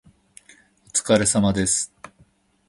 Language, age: Japanese, 50-59